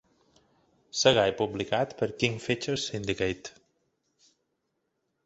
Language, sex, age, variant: Catalan, male, 40-49, Balear